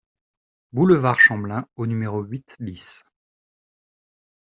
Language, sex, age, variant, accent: French, male, 30-39, Français des départements et régions d'outre-mer, Français de La Réunion